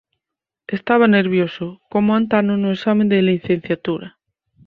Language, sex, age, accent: Galician, female, 30-39, Oriental (común en zona oriental)